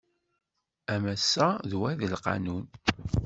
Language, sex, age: Kabyle, male, 50-59